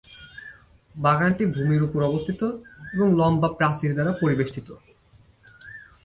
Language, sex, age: Bengali, male, 19-29